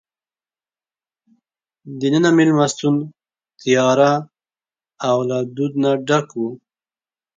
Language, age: Pashto, 19-29